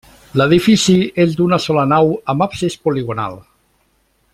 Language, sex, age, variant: Catalan, male, 60-69, Central